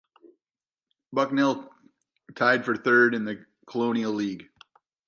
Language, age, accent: English, 50-59, United States English